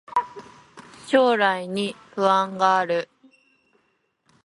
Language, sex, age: Japanese, female, 19-29